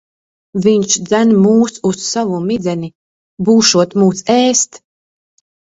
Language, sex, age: Latvian, female, 30-39